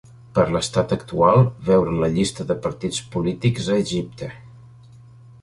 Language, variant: Catalan, Central